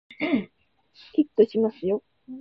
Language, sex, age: Japanese, female, 19-29